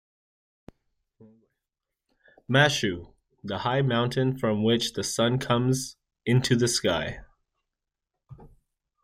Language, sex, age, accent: English, male, 30-39, United States English